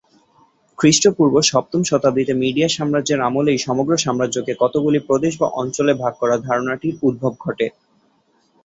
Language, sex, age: Bengali, male, 19-29